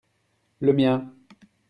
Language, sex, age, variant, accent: French, male, 30-39, Français d'Europe, Français de Belgique